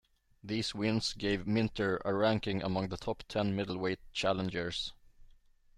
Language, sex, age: English, male, 40-49